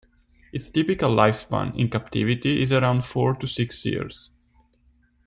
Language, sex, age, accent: English, male, 30-39, United States English